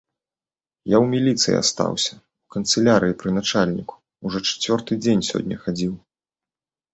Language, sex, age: Belarusian, male, 30-39